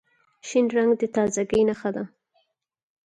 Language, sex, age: Pashto, female, 19-29